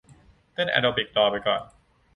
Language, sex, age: Thai, male, under 19